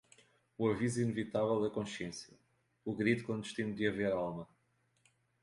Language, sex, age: Portuguese, male, 40-49